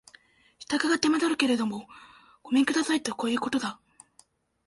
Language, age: Japanese, 19-29